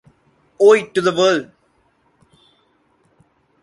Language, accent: English, India and South Asia (India, Pakistan, Sri Lanka)